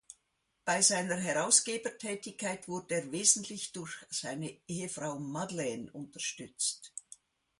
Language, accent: German, Schweizerdeutsch